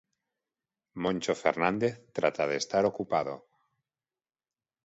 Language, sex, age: Galician, male, 40-49